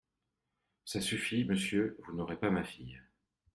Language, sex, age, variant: French, male, 40-49, Français de métropole